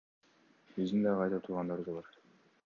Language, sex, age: Kyrgyz, male, 19-29